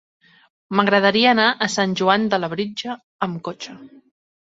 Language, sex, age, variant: Catalan, female, 19-29, Central